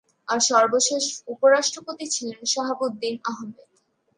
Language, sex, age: Bengali, female, under 19